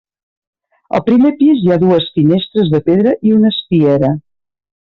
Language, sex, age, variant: Catalan, female, 50-59, Septentrional